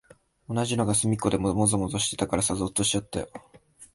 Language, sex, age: Japanese, male, 19-29